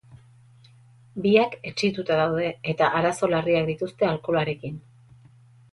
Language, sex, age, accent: Basque, female, 40-49, Erdialdekoa edo Nafarra (Gipuzkoa, Nafarroa)